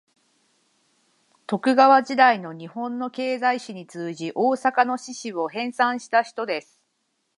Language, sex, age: Japanese, female, 30-39